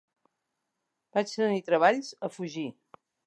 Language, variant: Catalan, Central